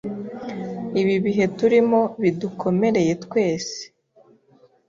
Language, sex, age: Kinyarwanda, female, 19-29